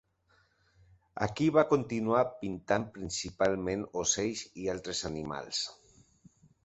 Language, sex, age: Catalan, male, 40-49